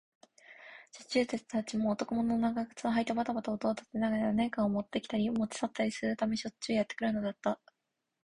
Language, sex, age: Japanese, female, 19-29